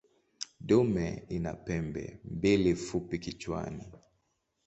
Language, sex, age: Swahili, male, 19-29